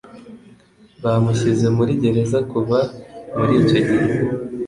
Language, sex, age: Kinyarwanda, male, 19-29